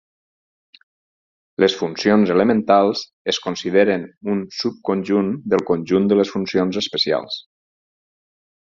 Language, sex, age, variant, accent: Catalan, male, 40-49, Valencià septentrional, valencià